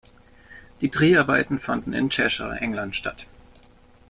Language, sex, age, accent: German, male, 19-29, Deutschland Deutsch